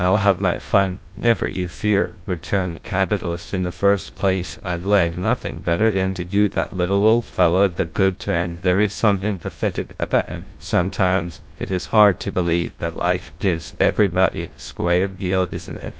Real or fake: fake